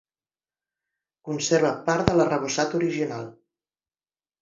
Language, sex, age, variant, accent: Catalan, female, 50-59, Central, central